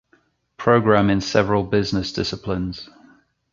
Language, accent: English, England English